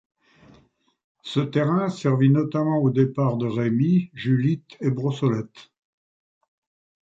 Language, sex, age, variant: French, male, 70-79, Français de métropole